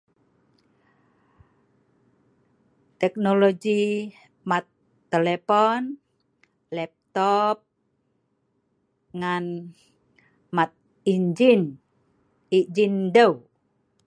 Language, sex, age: Sa'ban, female, 50-59